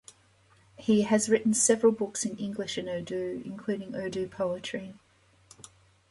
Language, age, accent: English, 50-59, Australian English